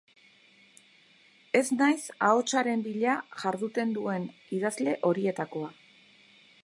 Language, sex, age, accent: Basque, female, 50-59, Erdialdekoa edo Nafarra (Gipuzkoa, Nafarroa)